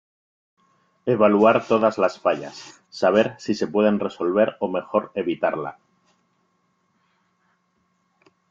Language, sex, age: Spanish, male, 40-49